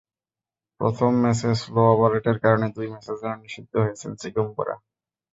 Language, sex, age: Bengali, male, 19-29